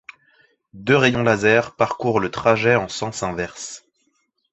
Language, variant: French, Français de métropole